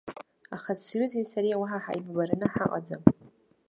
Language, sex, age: Abkhazian, female, under 19